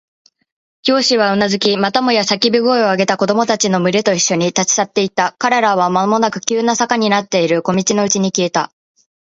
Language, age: Japanese, 19-29